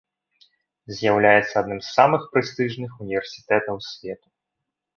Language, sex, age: Belarusian, male, 19-29